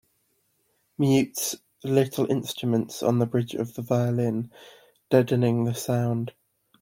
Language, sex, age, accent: English, male, 19-29, England English